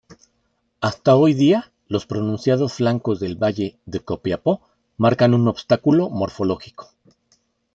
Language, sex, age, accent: Spanish, male, 50-59, México